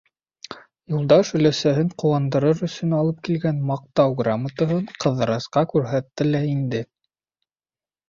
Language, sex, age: Bashkir, male, 19-29